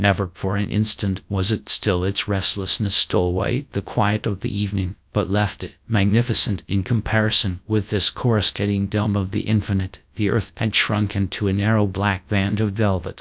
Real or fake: fake